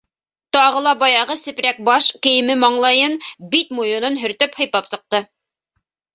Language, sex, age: Bashkir, female, 40-49